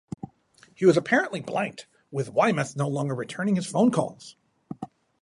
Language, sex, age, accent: English, male, 40-49, United States English